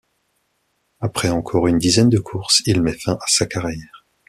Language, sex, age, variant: French, male, 30-39, Français de métropole